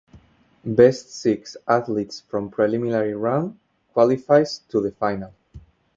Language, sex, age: English, male, 19-29